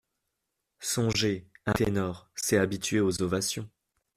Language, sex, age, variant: French, male, 19-29, Français de métropole